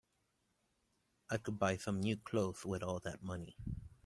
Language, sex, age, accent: English, male, 19-29, United States English